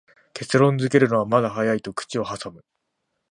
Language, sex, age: Japanese, male, 19-29